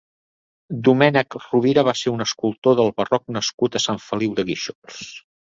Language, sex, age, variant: Catalan, male, 60-69, Central